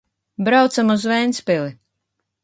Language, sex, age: Latvian, female, 30-39